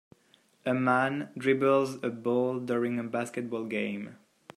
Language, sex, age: English, male, 19-29